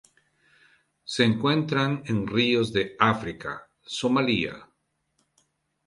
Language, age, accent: Spanish, 50-59, Andino-Pacífico: Colombia, Perú, Ecuador, oeste de Bolivia y Venezuela andina